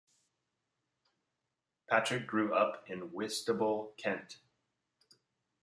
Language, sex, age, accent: English, male, 30-39, United States English